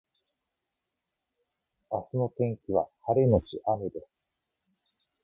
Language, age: Japanese, 50-59